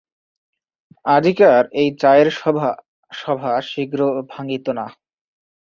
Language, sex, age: Bengali, male, 19-29